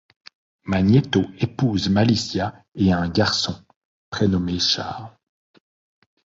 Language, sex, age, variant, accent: French, male, 40-49, Français d'Europe, Français de Suisse